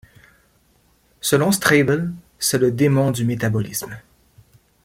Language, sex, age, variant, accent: French, male, 40-49, Français d'Amérique du Nord, Français du Canada